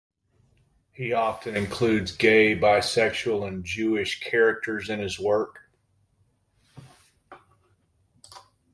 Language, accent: English, United States English